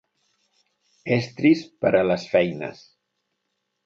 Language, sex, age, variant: Catalan, male, 60-69, Central